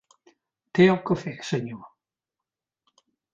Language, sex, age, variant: Catalan, male, 60-69, Central